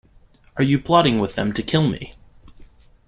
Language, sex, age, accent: English, male, 19-29, United States English